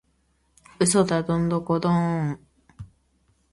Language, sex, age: Japanese, female, 19-29